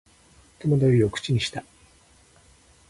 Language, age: Japanese, 60-69